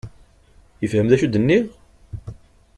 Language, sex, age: Kabyle, male, 40-49